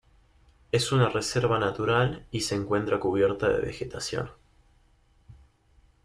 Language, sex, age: Spanish, male, 19-29